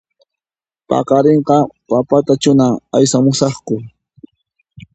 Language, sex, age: Puno Quechua, male, 30-39